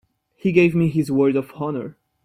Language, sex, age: English, male, 19-29